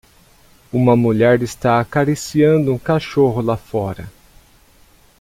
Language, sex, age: Portuguese, male, 30-39